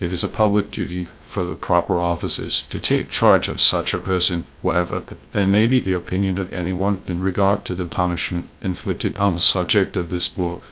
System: TTS, GlowTTS